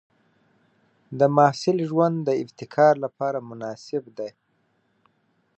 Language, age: Pashto, 30-39